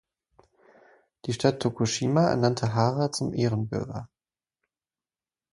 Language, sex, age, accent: German, male, 19-29, Deutschland Deutsch